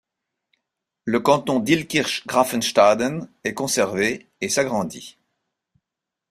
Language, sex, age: French, male, 60-69